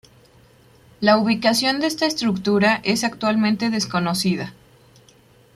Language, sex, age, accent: Spanish, female, 19-29, México